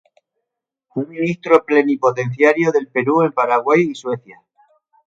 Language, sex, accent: Spanish, male, España: Sur peninsular (Andalucia, Extremadura, Murcia)